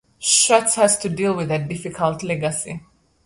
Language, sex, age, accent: English, female, 30-39, Southern African (South Africa, Zimbabwe, Namibia)